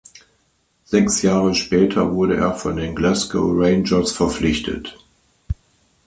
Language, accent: German, Deutschland Deutsch